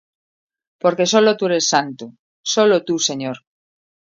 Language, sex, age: Spanish, female, 50-59